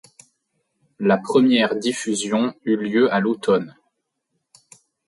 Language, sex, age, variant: French, male, 30-39, Français de métropole